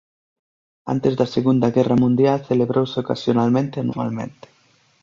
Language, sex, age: Galician, male, 19-29